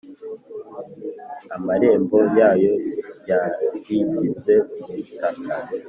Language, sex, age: Kinyarwanda, male, under 19